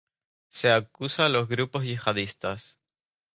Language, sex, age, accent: Spanish, male, 19-29, España: Islas Canarias